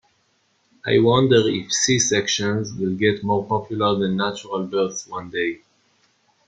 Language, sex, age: English, male, 19-29